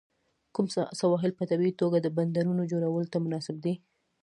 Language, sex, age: Pashto, female, 19-29